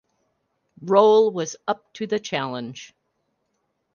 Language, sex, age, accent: English, female, 40-49, United States English